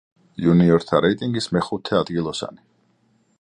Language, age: Georgian, 40-49